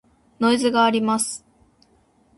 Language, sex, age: Japanese, female, 19-29